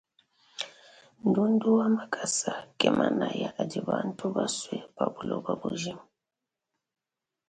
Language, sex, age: Luba-Lulua, female, 30-39